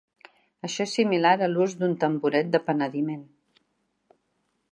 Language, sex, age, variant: Catalan, female, 60-69, Central